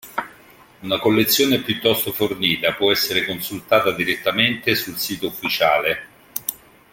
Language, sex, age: Italian, male, 50-59